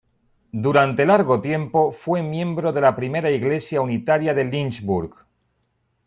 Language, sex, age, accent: Spanish, male, 40-49, España: Sur peninsular (Andalucia, Extremadura, Murcia)